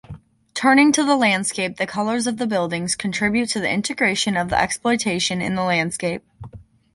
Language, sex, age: English, female, under 19